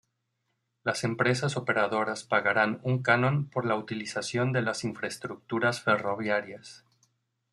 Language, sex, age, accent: Spanish, male, 30-39, México